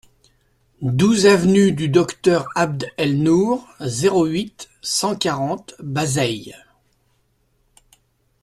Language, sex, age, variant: French, male, 60-69, Français de métropole